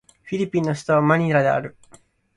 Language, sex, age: Japanese, male, 19-29